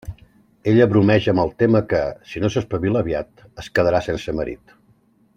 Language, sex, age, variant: Catalan, male, 40-49, Central